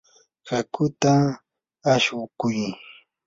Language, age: Yanahuanca Pasco Quechua, 19-29